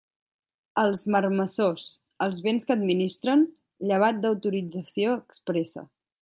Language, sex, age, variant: Catalan, female, under 19, Central